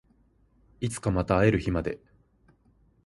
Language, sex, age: Japanese, male, 19-29